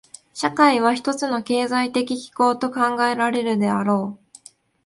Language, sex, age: Japanese, female, 19-29